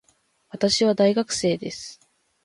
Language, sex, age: Japanese, female, 19-29